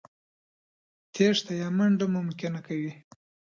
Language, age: Pashto, 30-39